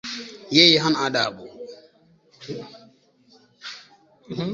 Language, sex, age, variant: Swahili, male, 30-39, Kiswahili cha Bara ya Kenya